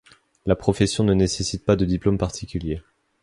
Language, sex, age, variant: French, male, 19-29, Français de métropole